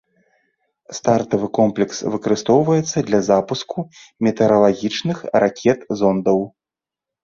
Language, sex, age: Belarusian, male, 40-49